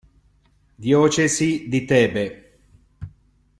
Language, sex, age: Italian, male, 50-59